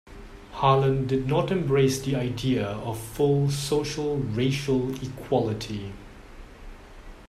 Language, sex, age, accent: English, male, 30-39, Singaporean English